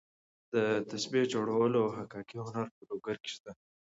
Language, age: Pashto, 19-29